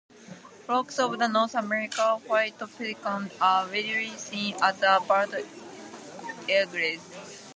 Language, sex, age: English, female, 19-29